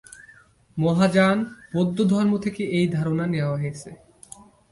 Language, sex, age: Bengali, male, 19-29